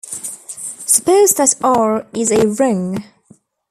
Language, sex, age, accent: English, female, 19-29, Australian English